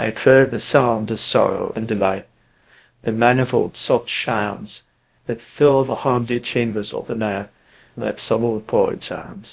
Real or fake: fake